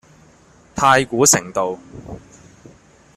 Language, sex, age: Cantonese, male, 30-39